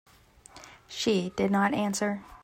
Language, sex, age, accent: English, female, 40-49, United States English